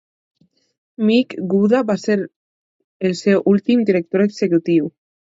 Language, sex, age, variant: Catalan, female, under 19, Alacantí